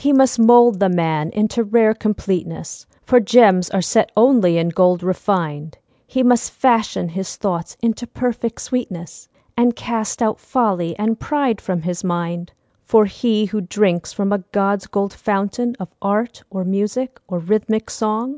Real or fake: real